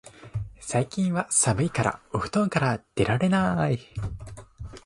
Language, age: Japanese, 19-29